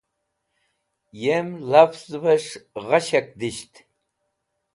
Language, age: Wakhi, 70-79